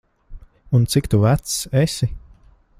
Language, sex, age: Latvian, male, 30-39